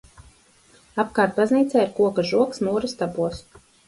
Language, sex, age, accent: Latvian, female, 40-49, Dzimtā valoda